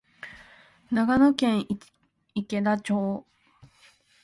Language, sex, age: Japanese, female, under 19